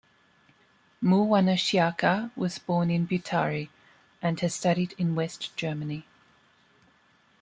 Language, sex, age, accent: English, female, 30-39, Australian English